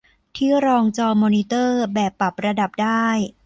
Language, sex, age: Thai, female, 30-39